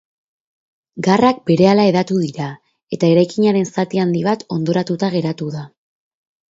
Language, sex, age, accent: Basque, female, 19-29, Erdialdekoa edo Nafarra (Gipuzkoa, Nafarroa)